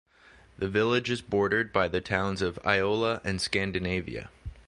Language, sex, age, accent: English, male, 30-39, United States English